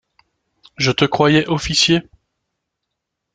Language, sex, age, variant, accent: French, male, 30-39, Français d'Europe, Français de Belgique